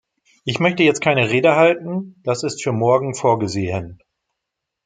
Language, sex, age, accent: German, male, 50-59, Deutschland Deutsch